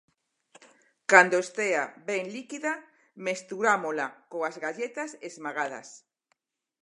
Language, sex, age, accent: Galician, female, 60-69, Normativo (estándar)